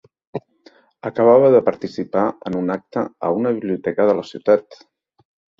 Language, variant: Catalan, Central